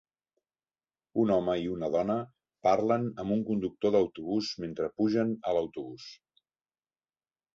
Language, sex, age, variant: Catalan, male, 40-49, Central